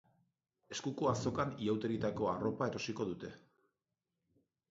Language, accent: Basque, Erdialdekoa edo Nafarra (Gipuzkoa, Nafarroa)